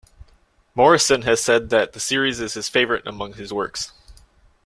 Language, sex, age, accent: English, male, 19-29, United States English